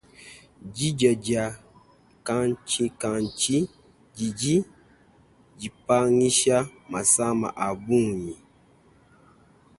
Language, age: Luba-Lulua, 19-29